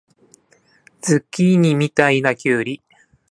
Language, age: Japanese, 40-49